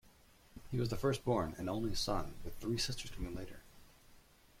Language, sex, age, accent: English, male, 19-29, United States English